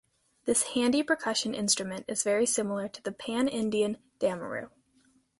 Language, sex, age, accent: English, female, under 19, United States English